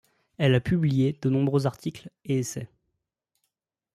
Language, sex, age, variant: French, male, 19-29, Français de métropole